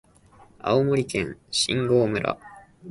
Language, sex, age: Japanese, male, 19-29